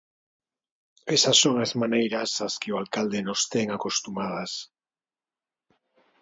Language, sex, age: Galician, male, 50-59